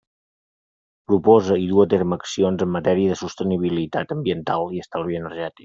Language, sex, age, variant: Catalan, male, 30-39, Central